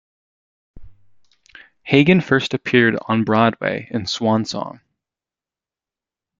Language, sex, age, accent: English, male, under 19, United States English